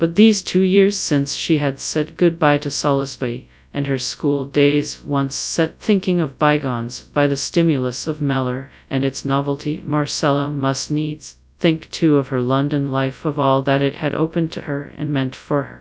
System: TTS, FastPitch